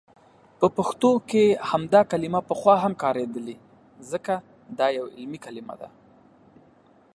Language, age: Pashto, 30-39